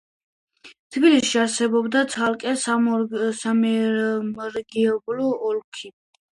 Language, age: Georgian, under 19